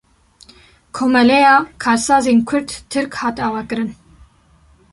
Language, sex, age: Kurdish, female, 19-29